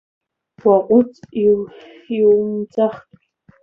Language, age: Abkhazian, under 19